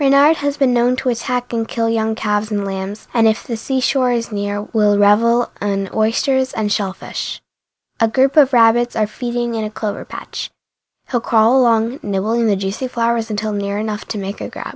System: none